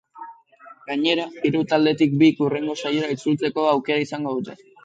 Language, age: Basque, under 19